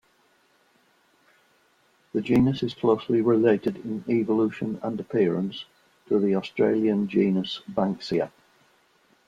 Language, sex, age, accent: English, male, 60-69, England English